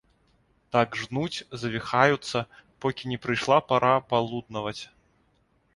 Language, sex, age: Belarusian, male, 30-39